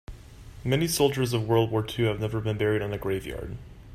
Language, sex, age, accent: English, male, under 19, United States English